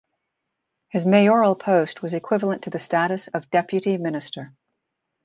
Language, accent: English, United States English